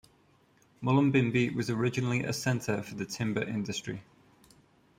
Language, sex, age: English, male, 30-39